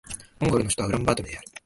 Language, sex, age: Japanese, male, 19-29